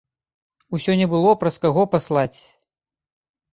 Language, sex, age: Belarusian, male, 19-29